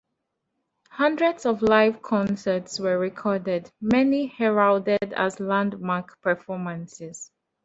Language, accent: English, Southern African (South Africa, Zimbabwe, Namibia)